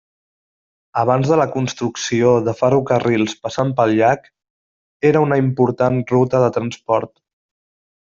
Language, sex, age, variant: Catalan, male, 30-39, Central